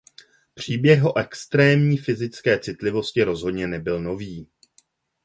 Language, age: Czech, 30-39